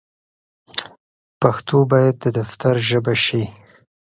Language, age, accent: Pashto, 30-39, پکتیا ولایت، احمدزی